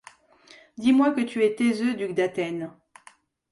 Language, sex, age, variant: French, female, 40-49, Français de métropole